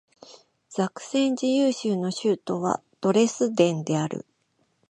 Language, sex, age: Japanese, female, 40-49